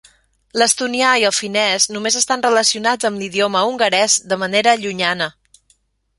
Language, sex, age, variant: Catalan, female, 40-49, Central